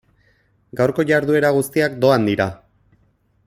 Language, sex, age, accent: Basque, male, 30-39, Erdialdekoa edo Nafarra (Gipuzkoa, Nafarroa)